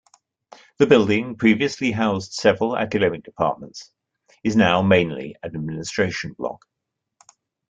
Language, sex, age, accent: English, male, 60-69, England English